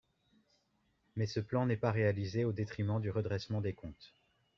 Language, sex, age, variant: French, male, 30-39, Français de métropole